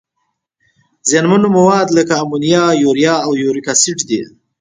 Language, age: Pashto, 19-29